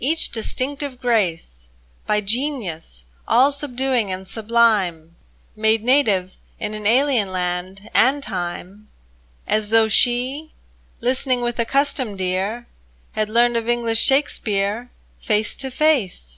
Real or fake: real